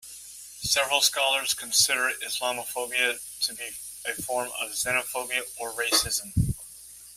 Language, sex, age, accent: English, male, 30-39, United States English